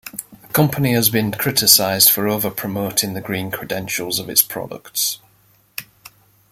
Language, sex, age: English, male, 40-49